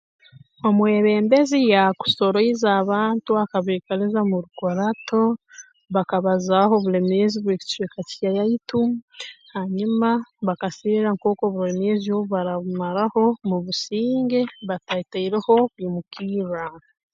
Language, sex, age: Tooro, female, 19-29